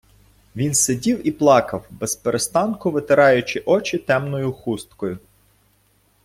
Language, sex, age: Ukrainian, male, 40-49